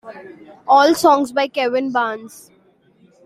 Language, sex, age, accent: English, female, 19-29, India and South Asia (India, Pakistan, Sri Lanka)